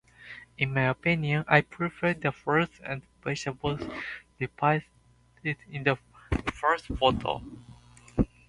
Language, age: English, 19-29